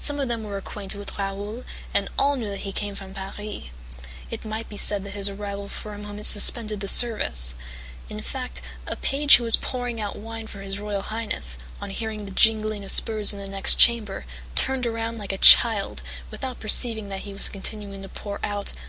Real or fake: real